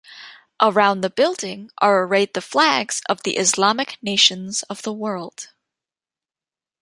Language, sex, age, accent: English, female, 19-29, United States English